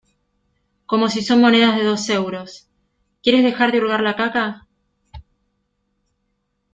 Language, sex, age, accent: Spanish, female, 40-49, Rioplatense: Argentina, Uruguay, este de Bolivia, Paraguay